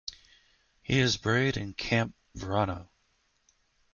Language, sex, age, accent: English, male, 30-39, United States English